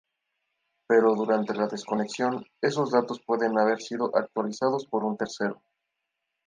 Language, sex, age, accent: Spanish, male, 19-29, México